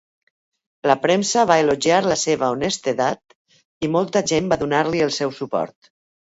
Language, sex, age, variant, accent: Catalan, female, 50-59, Valencià meridional, valencià